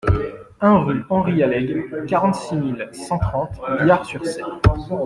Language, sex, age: French, male, 19-29